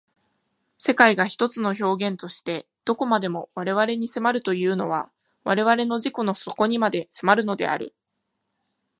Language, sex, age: Japanese, female, 19-29